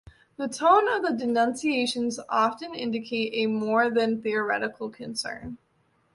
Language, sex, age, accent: English, female, 19-29, United States English